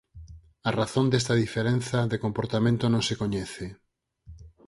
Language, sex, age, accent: Galician, male, 40-49, Normativo (estándar)